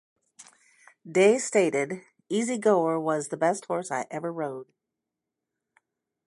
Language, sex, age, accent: English, female, 60-69, United States English